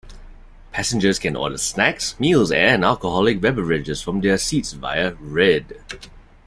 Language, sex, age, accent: English, male, 30-39, Singaporean English